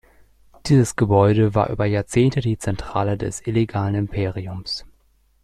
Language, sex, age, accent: German, male, 30-39, Deutschland Deutsch